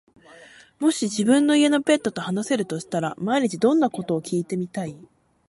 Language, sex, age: Japanese, female, 19-29